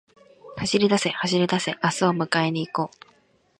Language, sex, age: Japanese, female, 19-29